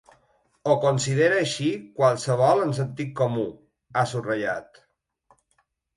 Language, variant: Catalan, Balear